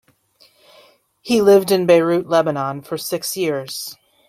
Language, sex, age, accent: English, female, 40-49, United States English